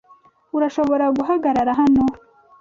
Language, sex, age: Kinyarwanda, female, 19-29